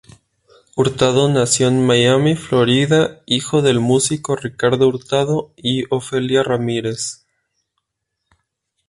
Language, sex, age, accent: Spanish, male, 19-29, México